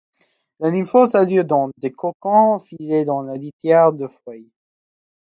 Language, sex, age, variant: French, male, under 19, Français de métropole